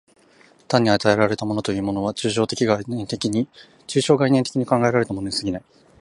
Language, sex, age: Japanese, male, 19-29